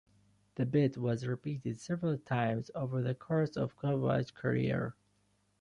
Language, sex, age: English, male, 19-29